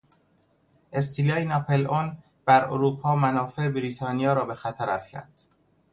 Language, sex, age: Persian, male, 30-39